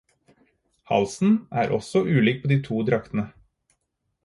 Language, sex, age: Norwegian Bokmål, male, 30-39